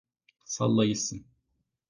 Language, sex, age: Turkish, male, 19-29